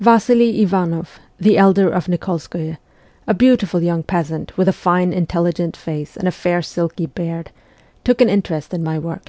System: none